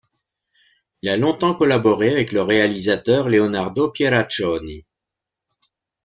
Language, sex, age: French, male, 60-69